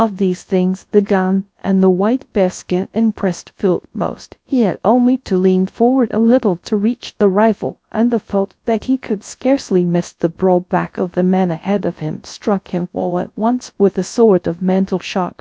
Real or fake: fake